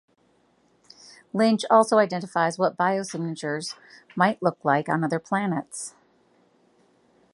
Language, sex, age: English, female, 40-49